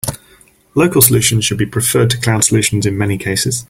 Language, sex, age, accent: English, male, 40-49, England English